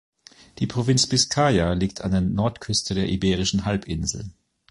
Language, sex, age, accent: German, male, 40-49, Deutschland Deutsch